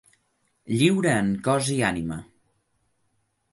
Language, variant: Catalan, Central